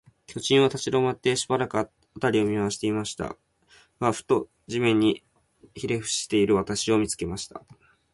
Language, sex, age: Japanese, male, 19-29